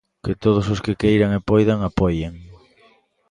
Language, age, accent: Galician, 30-39, Normativo (estándar)